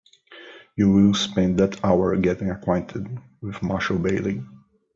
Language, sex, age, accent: English, male, 40-49, United States English